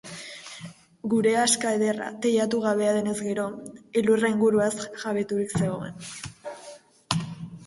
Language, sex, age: Basque, female, under 19